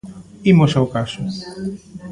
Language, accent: Galician, Normativo (estándar)